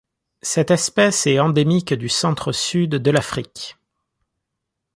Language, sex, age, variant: French, male, 19-29, Français de métropole